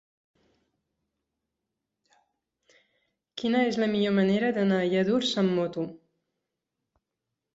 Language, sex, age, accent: Catalan, female, 19-29, aprenent (recent, des d'altres llengües)